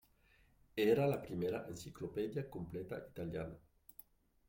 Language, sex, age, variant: Catalan, male, 40-49, Nord-Occidental